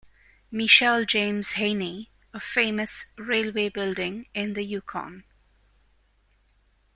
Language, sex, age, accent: English, female, 40-49, England English